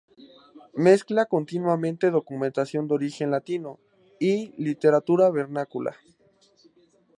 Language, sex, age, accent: Spanish, male, 19-29, México